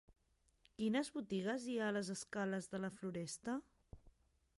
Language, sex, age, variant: Catalan, female, 30-39, Central